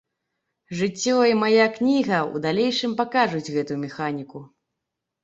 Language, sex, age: Belarusian, female, 30-39